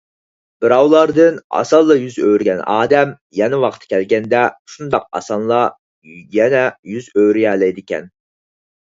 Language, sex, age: Uyghur, male, 19-29